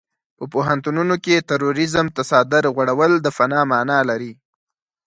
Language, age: Pashto, 19-29